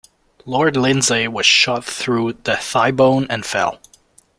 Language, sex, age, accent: English, male, 30-39, Canadian English